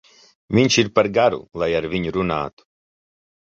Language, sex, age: Latvian, male, 30-39